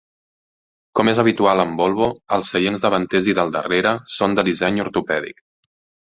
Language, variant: Catalan, Central